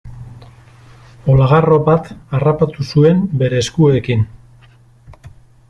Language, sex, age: Basque, male, 60-69